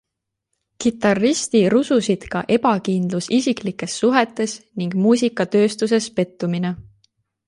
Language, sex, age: Estonian, female, 19-29